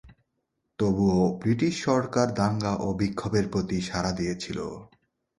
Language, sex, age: Bengali, male, 30-39